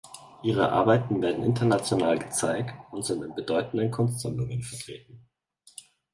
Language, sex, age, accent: German, male, 19-29, Deutschland Deutsch